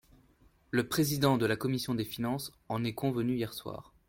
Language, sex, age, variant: French, male, 19-29, Français de métropole